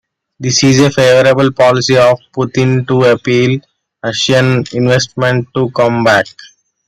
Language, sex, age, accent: English, male, under 19, India and South Asia (India, Pakistan, Sri Lanka)